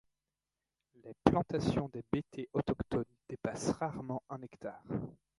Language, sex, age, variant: French, male, 30-39, Français de métropole